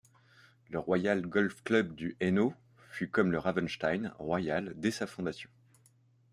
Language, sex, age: French, male, 30-39